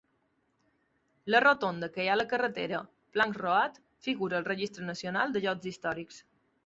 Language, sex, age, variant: Catalan, female, 30-39, Balear